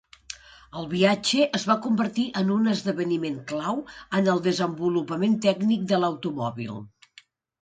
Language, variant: Catalan, Nord-Occidental